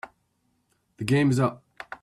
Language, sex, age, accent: English, male, 30-39, United States English